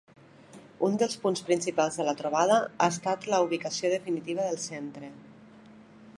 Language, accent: Catalan, valencià